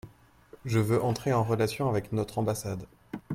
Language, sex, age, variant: French, male, 19-29, Français de métropole